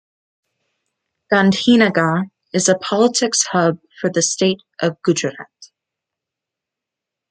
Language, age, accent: English, 19-29, United States English